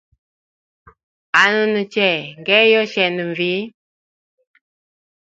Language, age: Hemba, 19-29